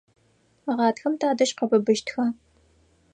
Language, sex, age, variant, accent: Adyghe, female, 19-29, Адыгабзэ (Кирил, пстэумэ зэдыряе), Бжъэдыгъу (Bjeduğ)